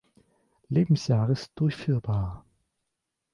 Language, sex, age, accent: German, male, 19-29, Deutschland Deutsch